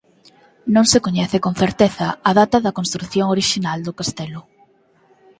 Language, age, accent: Galician, 19-29, Normativo (estándar)